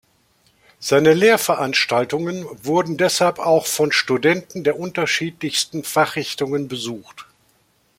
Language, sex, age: German, male, 60-69